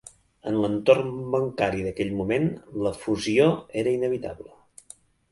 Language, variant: Catalan, Central